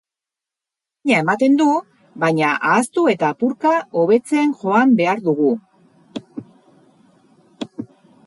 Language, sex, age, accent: Basque, female, 50-59, Erdialdekoa edo Nafarra (Gipuzkoa, Nafarroa)